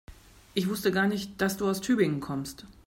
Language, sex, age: German, female, 30-39